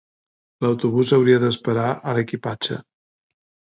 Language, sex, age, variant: Catalan, male, 40-49, Central